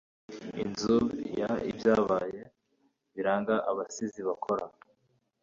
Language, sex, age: Kinyarwanda, male, 19-29